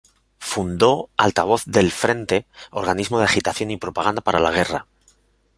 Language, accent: Spanish, España: Centro-Sur peninsular (Madrid, Toledo, Castilla-La Mancha)